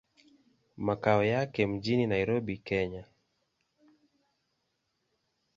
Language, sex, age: Swahili, male, 19-29